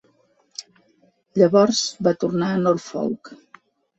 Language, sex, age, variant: Catalan, female, 60-69, Central